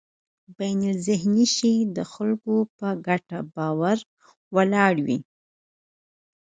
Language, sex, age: Pashto, female, 30-39